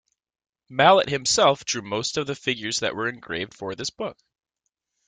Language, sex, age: English, male, 19-29